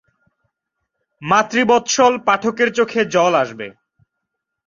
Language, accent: Bengali, Native